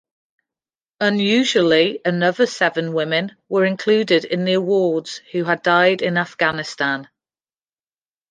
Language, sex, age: English, female, 40-49